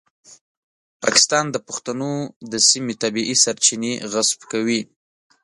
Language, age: Pashto, 19-29